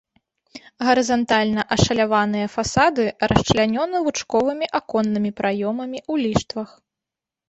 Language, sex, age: Belarusian, female, 30-39